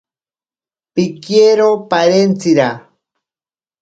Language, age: Ashéninka Perené, 40-49